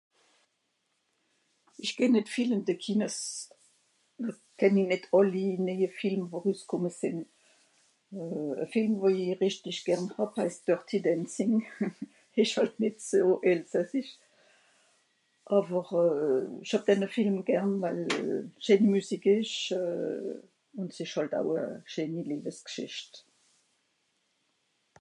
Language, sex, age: Swiss German, female, 60-69